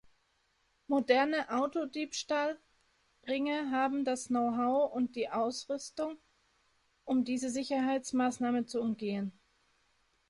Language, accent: German, Deutschland Deutsch